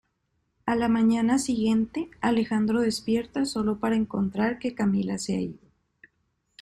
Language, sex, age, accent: Spanish, female, 19-29, México